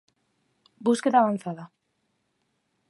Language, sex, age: Spanish, female, under 19